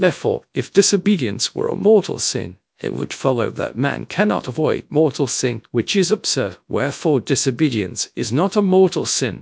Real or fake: fake